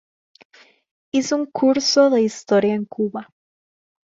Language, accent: Spanish, América central